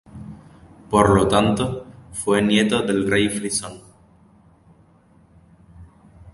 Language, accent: Spanish, España: Islas Canarias